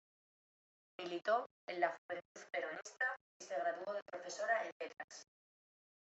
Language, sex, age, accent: Spanish, female, 19-29, España: Norte peninsular (Asturias, Castilla y León, Cantabria, País Vasco, Navarra, Aragón, La Rioja, Guadalajara, Cuenca)